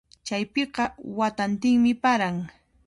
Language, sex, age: Puno Quechua, female, 30-39